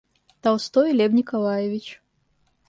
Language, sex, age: Russian, female, 30-39